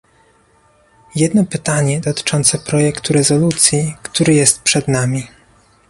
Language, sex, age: Polish, male, 19-29